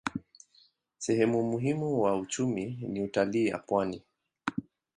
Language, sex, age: Swahili, male, 30-39